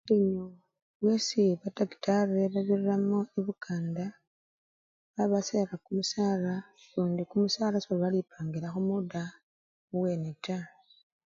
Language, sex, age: Luyia, male, 30-39